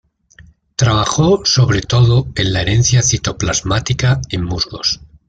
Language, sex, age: Spanish, male, 60-69